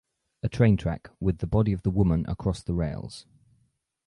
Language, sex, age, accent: English, male, 19-29, England English